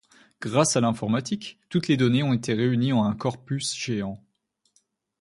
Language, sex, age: French, female, 19-29